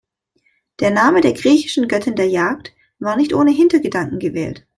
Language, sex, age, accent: German, female, 19-29, Deutschland Deutsch